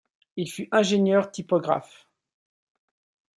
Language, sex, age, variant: French, male, 50-59, Français de métropole